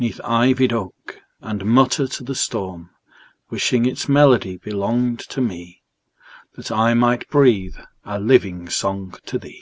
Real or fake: real